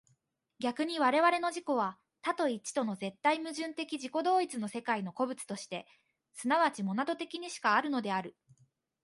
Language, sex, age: Japanese, female, 19-29